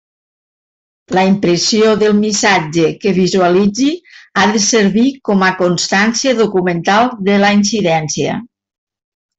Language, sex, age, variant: Catalan, female, 50-59, Nord-Occidental